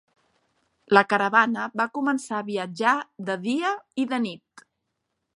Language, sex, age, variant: Catalan, female, 40-49, Central